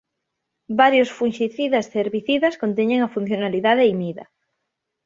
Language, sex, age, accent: Galician, female, 19-29, Atlántico (seseo e gheada)